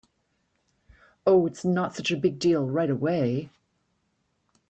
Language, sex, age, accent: English, female, 60-69, Canadian English